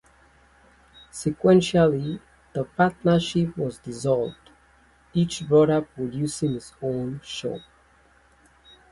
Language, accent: English, Southern African (South Africa, Zimbabwe, Namibia)